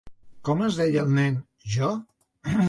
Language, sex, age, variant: Catalan, male, 50-59, Central